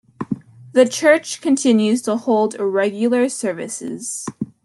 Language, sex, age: English, female, under 19